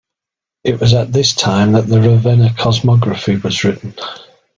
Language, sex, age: English, male, 60-69